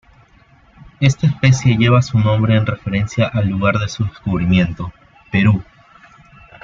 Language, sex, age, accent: Spanish, male, 19-29, Andino-Pacífico: Colombia, Perú, Ecuador, oeste de Bolivia y Venezuela andina